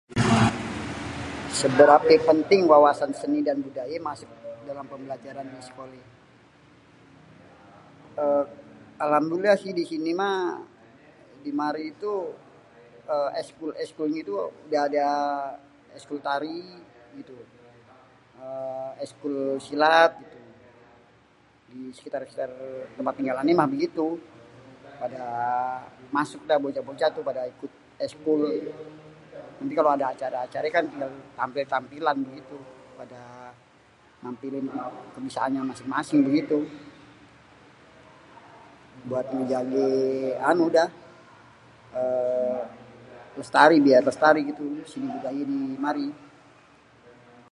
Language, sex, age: Betawi, male, 40-49